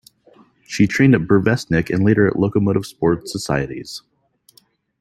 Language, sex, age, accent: English, male, 30-39, United States English